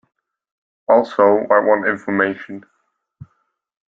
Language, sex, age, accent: English, male, 19-29, England English